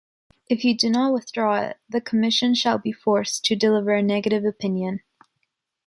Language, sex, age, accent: English, female, 19-29, Canadian English